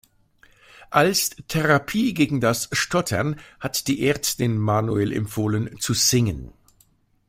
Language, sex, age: German, male, 60-69